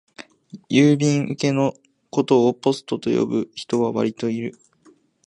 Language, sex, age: Japanese, male, 19-29